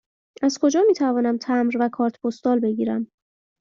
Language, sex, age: Persian, female, 30-39